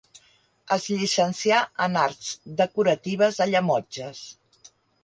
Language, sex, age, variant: Catalan, female, 60-69, Central